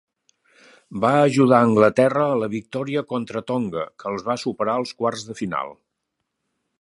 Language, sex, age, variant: Catalan, male, 60-69, Central